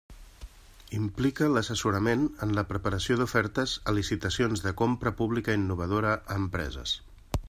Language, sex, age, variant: Catalan, male, 40-49, Central